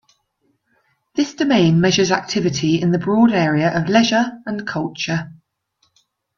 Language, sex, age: English, female, 40-49